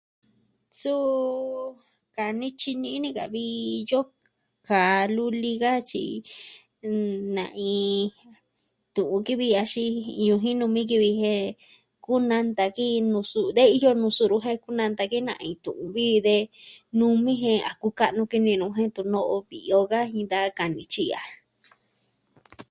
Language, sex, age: Southwestern Tlaxiaco Mixtec, female, 19-29